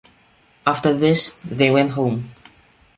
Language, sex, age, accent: English, male, under 19, Singaporean English